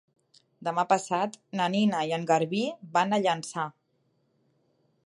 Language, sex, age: Catalan, female, 30-39